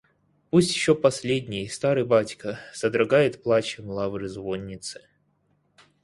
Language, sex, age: Russian, male, 30-39